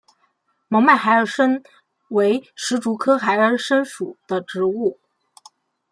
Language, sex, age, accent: Chinese, female, 19-29, 出生地：河北省